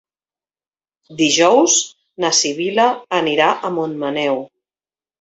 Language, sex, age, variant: Catalan, female, 50-59, Central